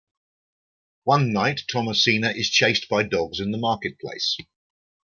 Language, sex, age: English, male, 60-69